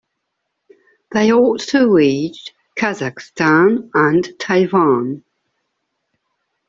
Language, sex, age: English, female, 40-49